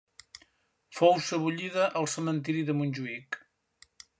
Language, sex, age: Catalan, male, 70-79